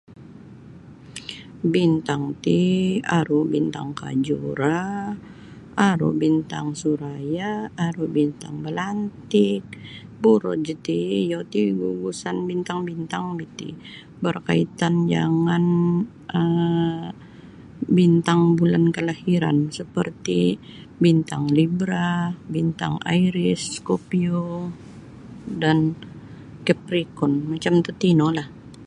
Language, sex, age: Sabah Bisaya, female, 60-69